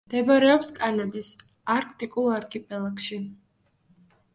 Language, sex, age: Georgian, female, under 19